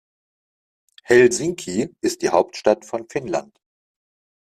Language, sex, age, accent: German, male, 40-49, Deutschland Deutsch